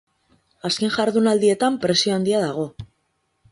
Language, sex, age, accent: Basque, female, 19-29, Mendebalekoa (Araba, Bizkaia, Gipuzkoako mendebaleko herri batzuk)